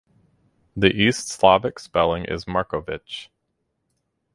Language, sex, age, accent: English, male, 30-39, United States English